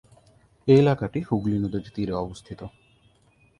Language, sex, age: Bengali, male, 19-29